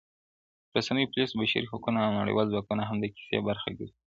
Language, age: Pashto, 19-29